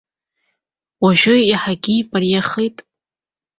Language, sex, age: Abkhazian, female, 30-39